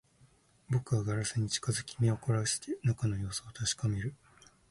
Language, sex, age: Japanese, male, 19-29